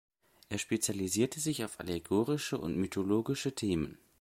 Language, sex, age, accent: German, male, under 19, Deutschland Deutsch